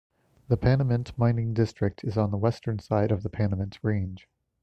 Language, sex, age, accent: English, male, 30-39, United States English